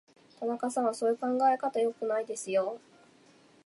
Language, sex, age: Japanese, female, 19-29